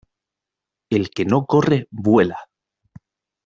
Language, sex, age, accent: Spanish, male, 30-39, España: Centro-Sur peninsular (Madrid, Toledo, Castilla-La Mancha)